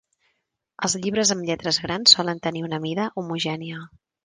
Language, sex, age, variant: Catalan, female, 40-49, Central